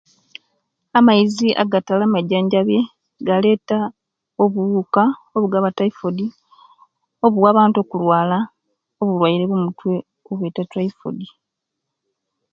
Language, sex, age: Kenyi, female, 19-29